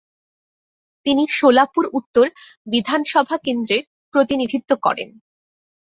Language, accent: Bengali, প্রমিত বাংলা